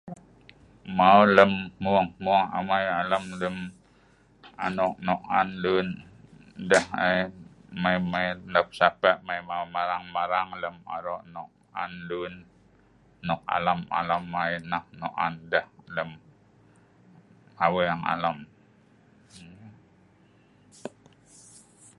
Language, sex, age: Sa'ban, female, 60-69